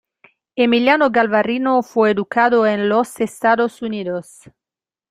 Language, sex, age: Spanish, female, 40-49